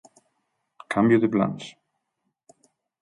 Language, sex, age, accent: Galician, male, 30-39, Normativo (estándar)